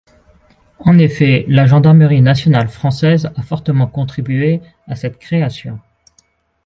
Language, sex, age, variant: French, male, 30-39, Français de métropole